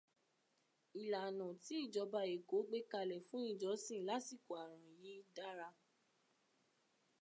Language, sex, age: Yoruba, female, 19-29